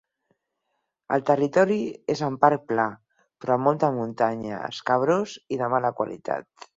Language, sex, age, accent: Catalan, female, 50-59, Barcelona